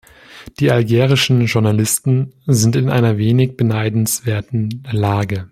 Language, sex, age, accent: German, male, 19-29, Deutschland Deutsch